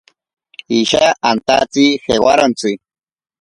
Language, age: Ashéninka Perené, 40-49